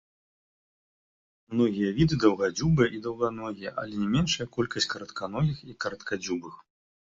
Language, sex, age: Belarusian, male, 30-39